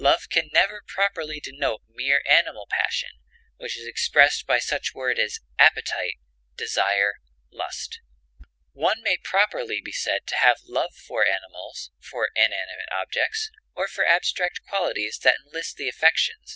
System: none